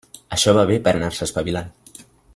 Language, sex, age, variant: Catalan, male, under 19, Central